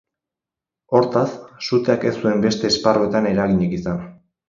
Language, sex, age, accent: Basque, male, 19-29, Erdialdekoa edo Nafarra (Gipuzkoa, Nafarroa)